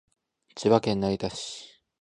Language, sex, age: Japanese, male, 19-29